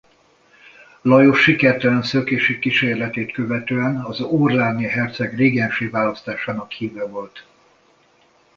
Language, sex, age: Hungarian, male, 60-69